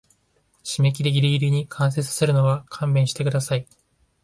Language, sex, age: Japanese, male, 19-29